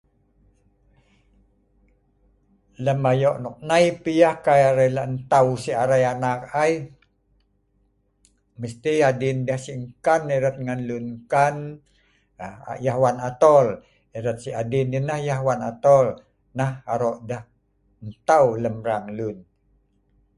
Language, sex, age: Sa'ban, male, 50-59